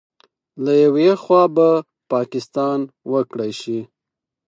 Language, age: Pashto, 30-39